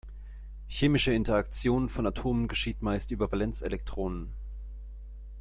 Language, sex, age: German, male, 19-29